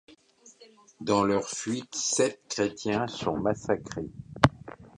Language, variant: French, Français de métropole